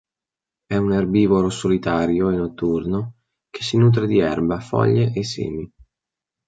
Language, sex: Italian, male